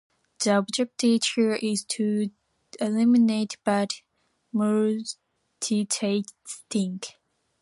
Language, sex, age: English, female, 19-29